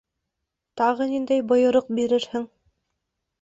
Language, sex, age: Bashkir, female, 19-29